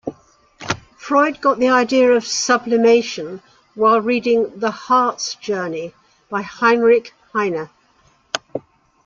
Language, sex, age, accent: English, female, 70-79, England English